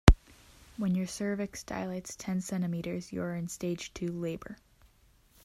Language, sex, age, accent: English, female, under 19, United States English